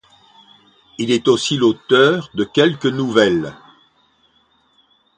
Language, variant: French, Français de métropole